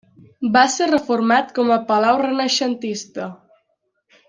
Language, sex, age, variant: Catalan, female, under 19, Central